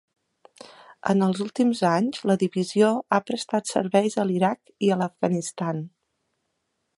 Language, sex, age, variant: Catalan, female, 40-49, Central